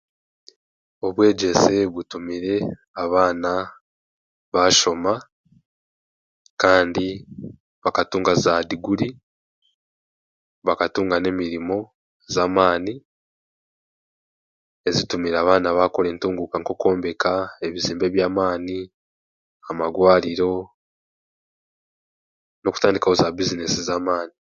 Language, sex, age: Chiga, male, 19-29